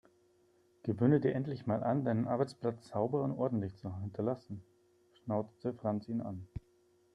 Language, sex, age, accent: German, male, 30-39, Deutschland Deutsch